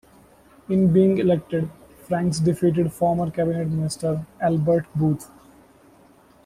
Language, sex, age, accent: English, male, 19-29, India and South Asia (India, Pakistan, Sri Lanka)